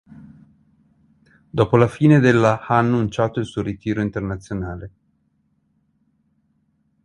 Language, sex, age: Italian, male, 50-59